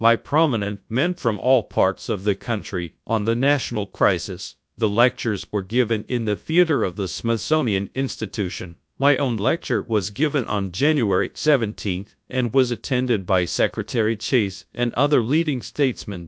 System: TTS, GradTTS